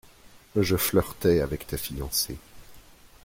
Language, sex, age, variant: French, male, 40-49, Français de métropole